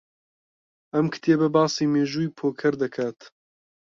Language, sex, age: Central Kurdish, male, 19-29